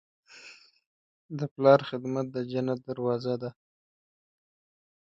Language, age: Pashto, 19-29